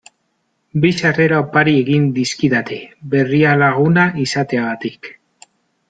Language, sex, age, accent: Basque, male, 30-39, Mendebalekoa (Araba, Bizkaia, Gipuzkoako mendebaleko herri batzuk)